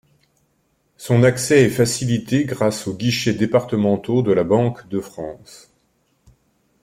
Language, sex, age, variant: French, male, 50-59, Français de métropole